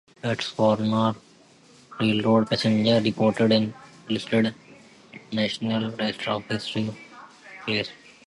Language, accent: English, India and South Asia (India, Pakistan, Sri Lanka)